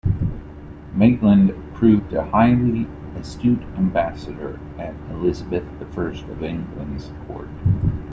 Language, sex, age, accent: English, male, 40-49, United States English